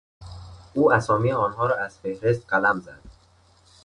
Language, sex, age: Persian, male, under 19